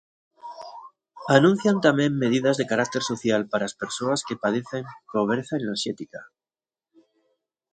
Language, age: Galician, 40-49